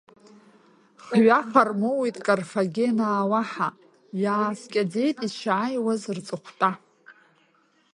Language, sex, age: Abkhazian, female, 30-39